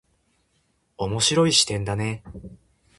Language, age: Japanese, 19-29